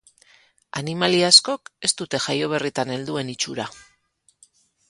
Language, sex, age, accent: Basque, female, 40-49, Mendebalekoa (Araba, Bizkaia, Gipuzkoako mendebaleko herri batzuk)